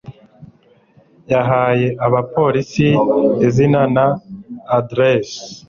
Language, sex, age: Kinyarwanda, male, 19-29